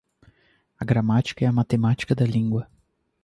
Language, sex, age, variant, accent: Portuguese, male, 19-29, Portuguese (Brasil), Paulista